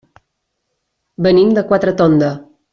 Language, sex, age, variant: Catalan, female, 30-39, Central